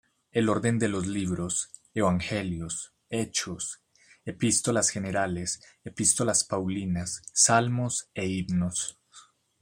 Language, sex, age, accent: Spanish, male, 19-29, Caribe: Cuba, Venezuela, Puerto Rico, República Dominicana, Panamá, Colombia caribeña, México caribeño, Costa del golfo de México